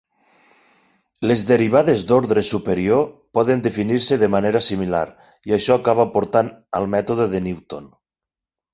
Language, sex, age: Catalan, male, 40-49